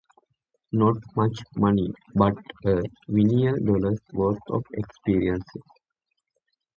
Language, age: English, 19-29